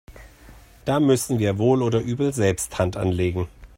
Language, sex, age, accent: German, male, 40-49, Deutschland Deutsch